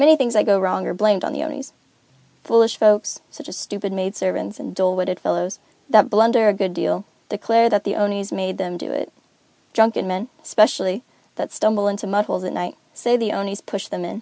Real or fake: real